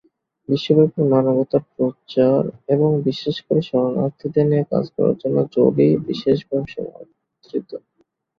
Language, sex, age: Bengali, male, 19-29